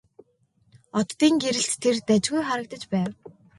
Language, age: Mongolian, 19-29